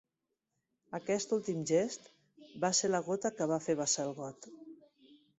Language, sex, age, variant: Catalan, female, 30-39, Central